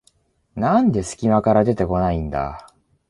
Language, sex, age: Japanese, male, 30-39